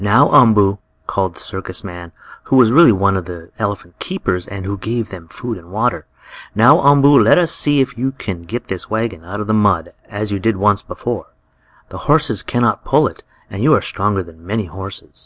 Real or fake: real